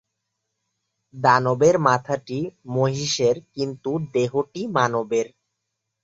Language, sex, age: Bengali, male, 19-29